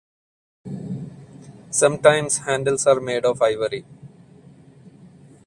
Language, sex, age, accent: English, male, 30-39, India and South Asia (India, Pakistan, Sri Lanka)